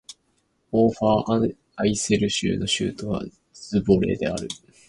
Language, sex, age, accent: Japanese, male, 19-29, 標準語